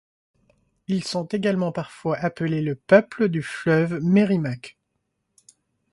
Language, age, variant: French, 19-29, Français de métropole